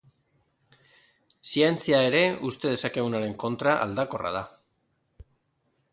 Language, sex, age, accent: Basque, male, 50-59, Erdialdekoa edo Nafarra (Gipuzkoa, Nafarroa)